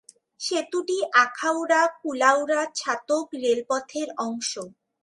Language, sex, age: Bengali, female, under 19